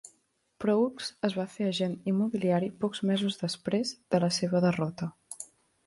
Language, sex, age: Catalan, female, 19-29